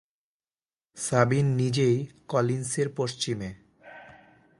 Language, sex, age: Bengali, male, 19-29